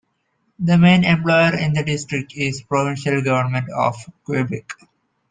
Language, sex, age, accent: English, male, under 19, India and South Asia (India, Pakistan, Sri Lanka)